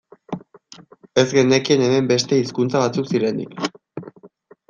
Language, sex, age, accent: Basque, male, 19-29, Erdialdekoa edo Nafarra (Gipuzkoa, Nafarroa)